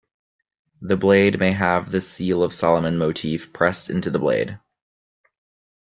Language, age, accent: English, 19-29, United States English